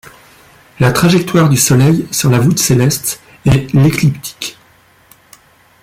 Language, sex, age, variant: French, male, 40-49, Français de métropole